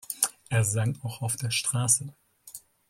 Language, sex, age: German, male, 30-39